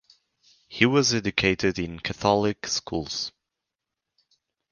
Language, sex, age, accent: English, male, 19-29, United States English